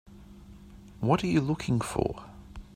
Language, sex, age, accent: English, male, 50-59, Australian English